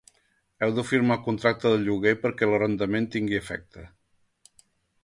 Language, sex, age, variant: Catalan, male, 50-59, Central